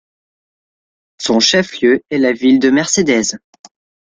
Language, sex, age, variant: French, male, under 19, Français de métropole